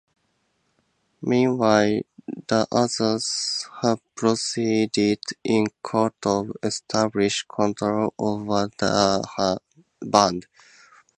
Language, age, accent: English, 19-29, United States English